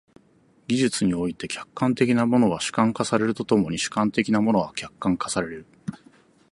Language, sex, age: Japanese, male, 40-49